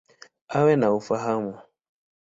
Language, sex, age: Swahili, male, 19-29